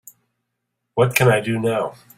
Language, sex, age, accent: English, male, 50-59, United States English